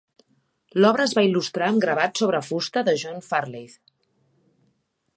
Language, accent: Catalan, central; nord-occidental